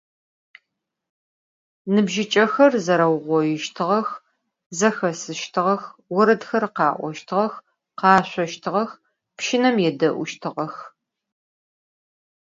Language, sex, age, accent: Adyghe, female, 40-49, Кıэмгуй (Çemguy)